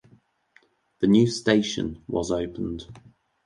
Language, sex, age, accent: English, male, 19-29, England English